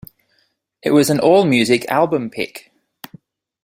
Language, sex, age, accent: English, male, 19-29, Australian English